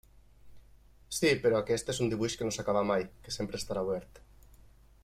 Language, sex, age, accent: Catalan, male, 30-39, valencià